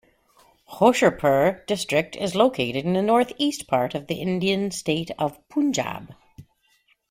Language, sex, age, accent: English, female, 50-59, Canadian English